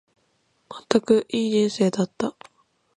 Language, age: Japanese, under 19